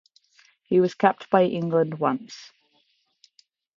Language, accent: English, Australian English